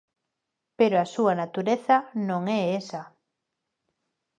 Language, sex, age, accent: Galician, female, 30-39, Neofalante